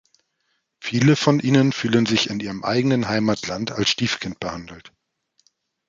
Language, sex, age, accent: German, male, 40-49, Deutschland Deutsch